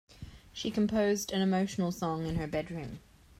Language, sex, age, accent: English, female, 19-29, Australian English